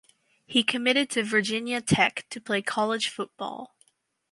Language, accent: English, Canadian English